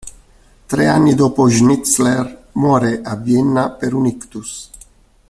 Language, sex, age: Italian, male, 60-69